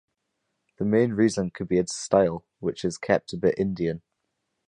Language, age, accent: English, under 19, Scottish English